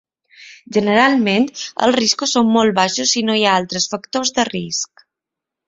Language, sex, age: Catalan, female, 30-39